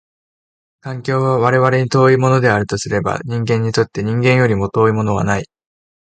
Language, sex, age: Japanese, male, 19-29